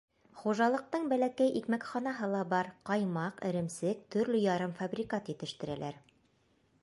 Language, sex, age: Bashkir, female, 30-39